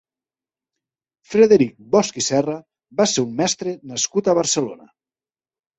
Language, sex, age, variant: Catalan, male, 40-49, Central